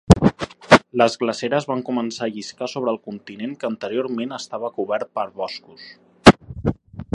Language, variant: Catalan, Central